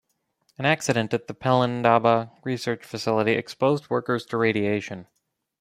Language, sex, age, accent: English, male, 19-29, United States English